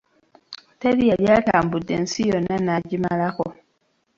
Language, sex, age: Ganda, female, 19-29